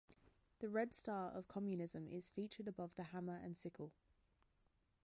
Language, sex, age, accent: English, female, 19-29, Australian English